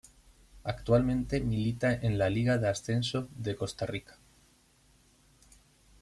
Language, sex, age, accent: Spanish, male, 30-39, España: Norte peninsular (Asturias, Castilla y León, Cantabria, País Vasco, Navarra, Aragón, La Rioja, Guadalajara, Cuenca)